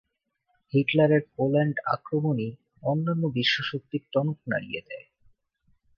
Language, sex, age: Bengali, male, 19-29